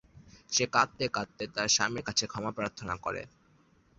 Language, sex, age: Bengali, male, 19-29